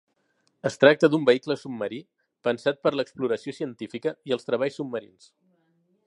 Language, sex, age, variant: Catalan, male, 40-49, Central